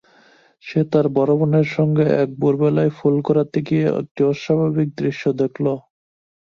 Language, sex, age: Bengali, male, 19-29